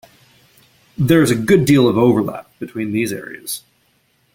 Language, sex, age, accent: English, male, 19-29, United States English